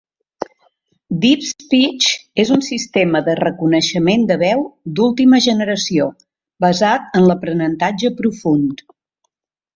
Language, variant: Catalan, Central